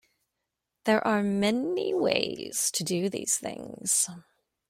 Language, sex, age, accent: English, female, 50-59, United States English